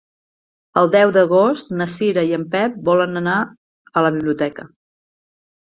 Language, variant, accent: Catalan, Central, central